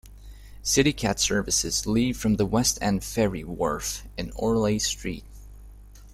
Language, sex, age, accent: English, male, 19-29, United States English